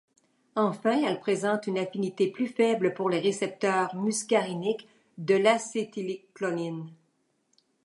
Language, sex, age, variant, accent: French, female, 70-79, Français d'Amérique du Nord, Français du Canada